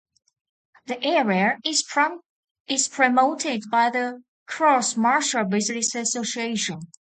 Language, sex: English, female